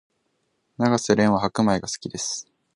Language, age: Japanese, 19-29